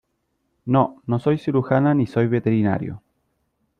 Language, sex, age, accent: Spanish, male, 30-39, Chileno: Chile, Cuyo